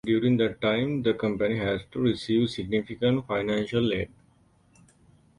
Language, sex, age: English, male, 19-29